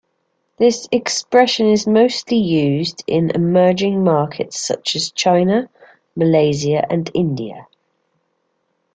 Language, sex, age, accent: English, female, 40-49, England English